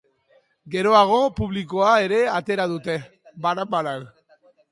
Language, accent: Basque, Mendebalekoa (Araba, Bizkaia, Gipuzkoako mendebaleko herri batzuk)